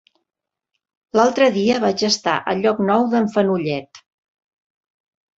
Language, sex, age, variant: Catalan, female, 60-69, Central